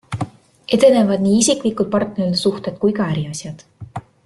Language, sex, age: Estonian, female, 19-29